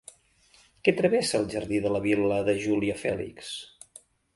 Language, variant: Catalan, Central